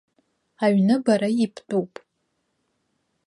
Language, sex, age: Abkhazian, female, 19-29